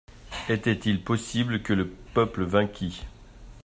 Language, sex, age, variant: French, male, 50-59, Français de métropole